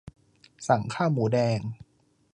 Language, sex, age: Thai, male, 19-29